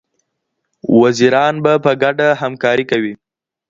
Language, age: Pashto, under 19